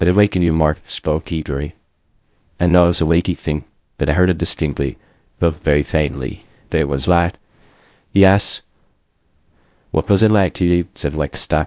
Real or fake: fake